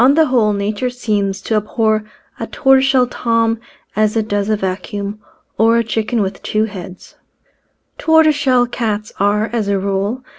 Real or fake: real